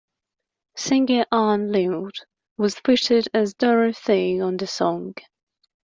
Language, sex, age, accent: English, female, 19-29, England English